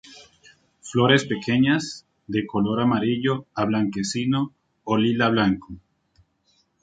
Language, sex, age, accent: Spanish, male, 30-39, Andino-Pacífico: Colombia, Perú, Ecuador, oeste de Bolivia y Venezuela andina